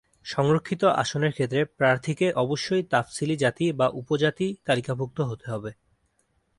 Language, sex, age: Bengali, male, 19-29